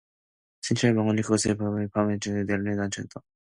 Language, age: Korean, 19-29